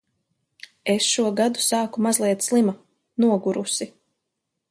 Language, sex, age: Latvian, female, 19-29